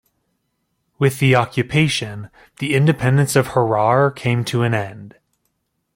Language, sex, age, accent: English, male, 30-39, United States English